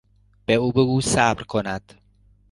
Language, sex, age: Persian, male, 50-59